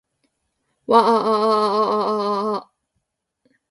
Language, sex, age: Japanese, female, 19-29